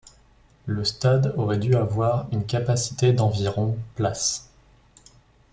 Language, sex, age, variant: French, male, 19-29, Français de métropole